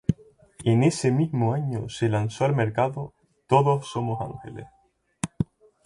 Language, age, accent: Spanish, 19-29, España: Islas Canarias